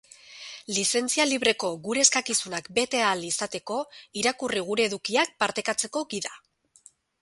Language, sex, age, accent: Basque, female, 40-49, Erdialdekoa edo Nafarra (Gipuzkoa, Nafarroa)